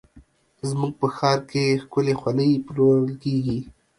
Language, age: Pashto, 19-29